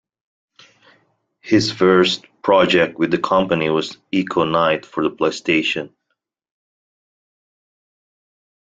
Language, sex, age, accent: English, male, 19-29, United States English